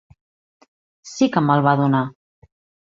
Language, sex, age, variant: Catalan, female, 40-49, Central